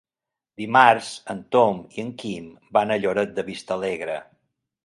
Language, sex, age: Catalan, male, 50-59